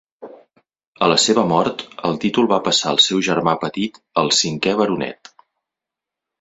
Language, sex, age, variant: Catalan, male, 40-49, Central